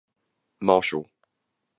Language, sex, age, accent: English, male, 40-49, England English